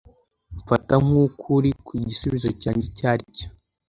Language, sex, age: Kinyarwanda, male, under 19